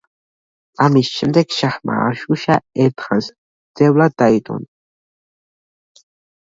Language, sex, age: Georgian, male, under 19